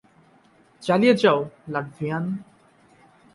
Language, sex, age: Bengali, male, 19-29